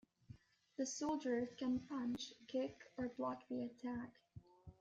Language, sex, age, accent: English, female, under 19, England English